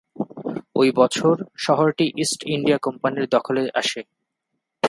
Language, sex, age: Bengali, male, 30-39